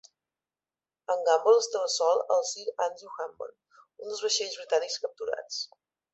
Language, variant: Catalan, Central